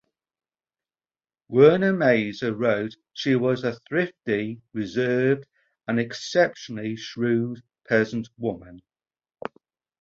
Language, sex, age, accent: English, male, 40-49, England English